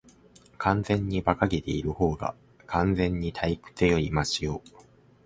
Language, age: Japanese, 19-29